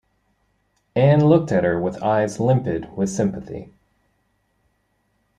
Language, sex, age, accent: English, male, 30-39, United States English